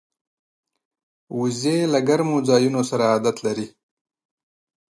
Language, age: Pashto, 30-39